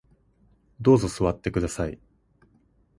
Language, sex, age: Japanese, male, 19-29